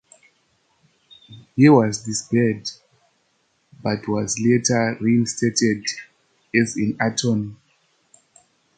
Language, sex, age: English, male, 19-29